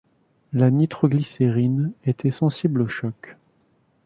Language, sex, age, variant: French, male, 30-39, Français de métropole